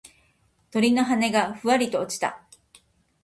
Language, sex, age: Japanese, female, 50-59